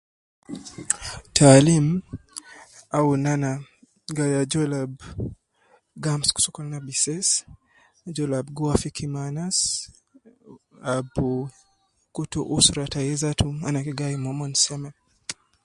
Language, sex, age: Nubi, male, 19-29